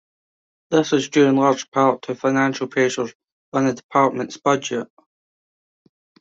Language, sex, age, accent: English, male, 19-29, Scottish English